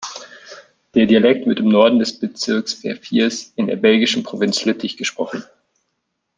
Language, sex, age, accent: German, male, 19-29, Deutschland Deutsch